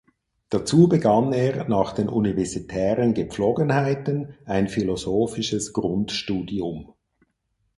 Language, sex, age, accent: German, male, 40-49, Schweizerdeutsch